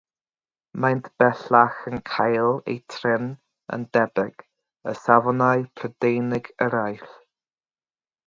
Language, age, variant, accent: Welsh, 19-29, North-Western Welsh, Y Deyrnas Unedig Cymraeg